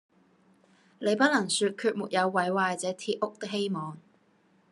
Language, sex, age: Cantonese, female, 19-29